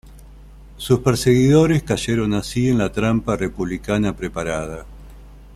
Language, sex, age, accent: Spanish, male, 40-49, Rioplatense: Argentina, Uruguay, este de Bolivia, Paraguay